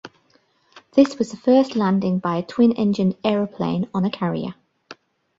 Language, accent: English, England English